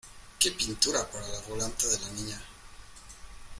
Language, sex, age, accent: Spanish, male, 19-29, México